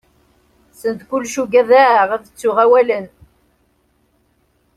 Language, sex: Kabyle, female